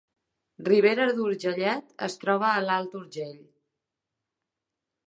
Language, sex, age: Catalan, female, 30-39